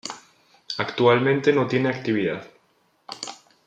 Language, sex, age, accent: Spanish, male, 19-29, España: Centro-Sur peninsular (Madrid, Toledo, Castilla-La Mancha)